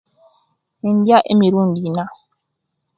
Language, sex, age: Kenyi, female, 19-29